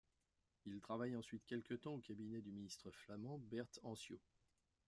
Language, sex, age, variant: French, male, 50-59, Français de métropole